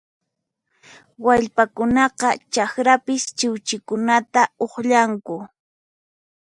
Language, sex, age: Puno Quechua, female, 19-29